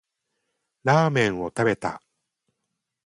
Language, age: Japanese, 60-69